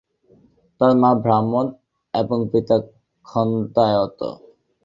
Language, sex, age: Bengali, male, 19-29